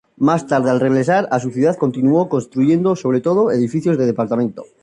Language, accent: Spanish, España: Norte peninsular (Asturias, Castilla y León, Cantabria, País Vasco, Navarra, Aragón, La Rioja, Guadalajara, Cuenca)